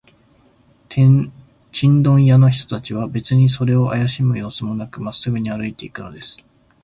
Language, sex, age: Japanese, male, 19-29